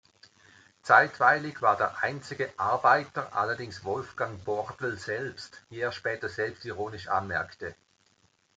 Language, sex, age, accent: German, male, 60-69, Schweizerdeutsch